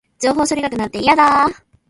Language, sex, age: Japanese, female, 19-29